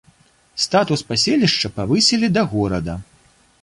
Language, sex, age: Belarusian, male, 30-39